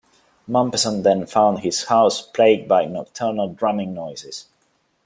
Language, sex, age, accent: English, male, 40-49, England English